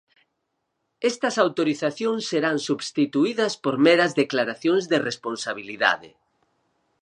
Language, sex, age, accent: Galician, male, 50-59, Oriental (común en zona oriental)